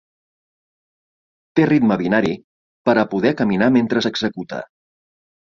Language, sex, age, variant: Catalan, male, 40-49, Septentrional